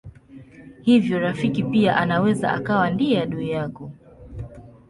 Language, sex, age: Swahili, female, 19-29